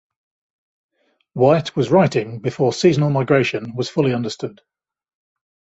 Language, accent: English, England English